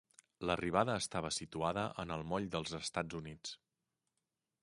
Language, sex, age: Catalan, male, 40-49